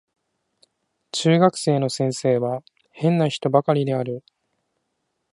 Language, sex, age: Japanese, male, 19-29